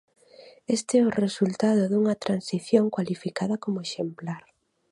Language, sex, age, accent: Galician, female, 30-39, Atlántico (seseo e gheada)